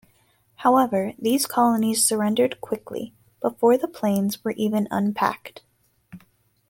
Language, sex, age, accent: English, female, under 19, United States English